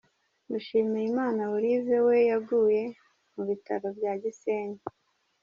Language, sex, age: Kinyarwanda, male, 30-39